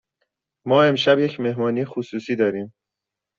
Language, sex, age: Persian, male, 19-29